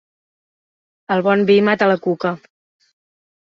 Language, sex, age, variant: Catalan, female, 19-29, Central